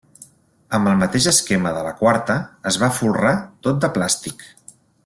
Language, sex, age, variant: Catalan, male, 40-49, Central